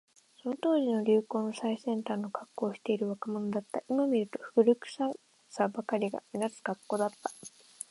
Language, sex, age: Japanese, female, 19-29